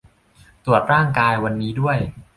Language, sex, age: Thai, male, 19-29